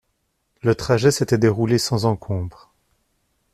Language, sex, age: French, male, 30-39